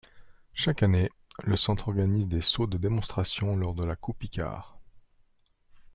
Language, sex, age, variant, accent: French, male, 30-39, Français d'Europe, Français de Suisse